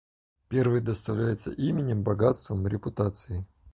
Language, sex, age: Russian, male, 30-39